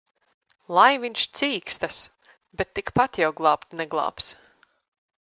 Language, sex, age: Latvian, female, 19-29